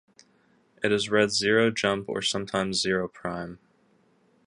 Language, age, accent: English, under 19, United States English